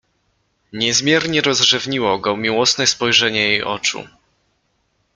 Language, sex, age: Polish, male, 19-29